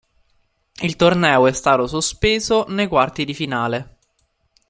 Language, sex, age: Italian, male, 19-29